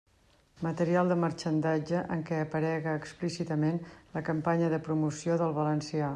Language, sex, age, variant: Catalan, female, 50-59, Central